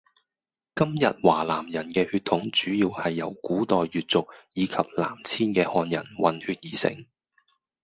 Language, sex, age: Cantonese, male, 30-39